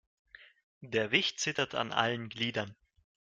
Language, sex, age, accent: German, male, 19-29, Russisch Deutsch